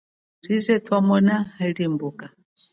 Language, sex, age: Chokwe, female, 40-49